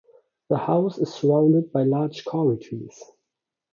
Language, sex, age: English, male, 30-39